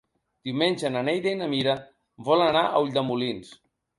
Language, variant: Catalan, Central